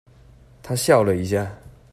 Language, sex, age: Chinese, male, 19-29